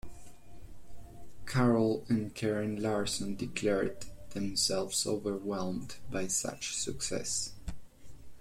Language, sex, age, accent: English, male, 19-29, United States English